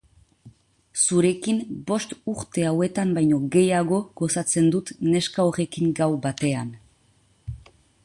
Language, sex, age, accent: Basque, female, 40-49, Nafar-lapurtarra edo Zuberotarra (Lapurdi, Nafarroa Beherea, Zuberoa)